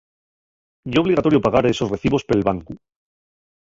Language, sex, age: Asturian, male, 40-49